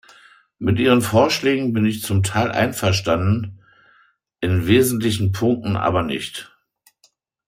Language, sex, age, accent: German, male, 50-59, Deutschland Deutsch